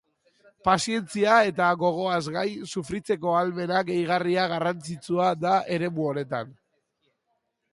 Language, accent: Basque, Mendebalekoa (Araba, Bizkaia, Gipuzkoako mendebaleko herri batzuk)